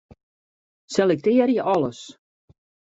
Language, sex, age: Western Frisian, female, 50-59